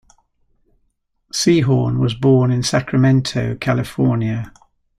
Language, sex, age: English, male, 60-69